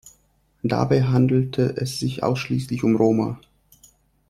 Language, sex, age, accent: German, male, 30-39, Russisch Deutsch